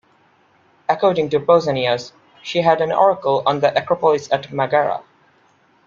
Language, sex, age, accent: English, male, 19-29, India and South Asia (India, Pakistan, Sri Lanka)